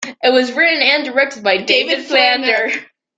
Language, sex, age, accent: English, female, under 19, United States English